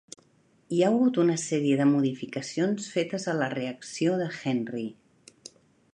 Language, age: Catalan, 50-59